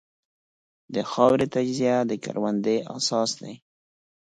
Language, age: Pashto, 30-39